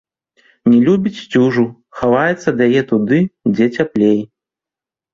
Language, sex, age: Belarusian, male, 30-39